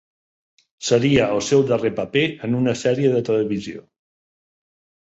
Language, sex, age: Catalan, male, 50-59